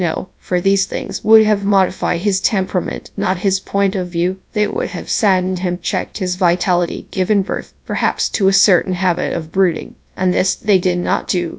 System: TTS, GradTTS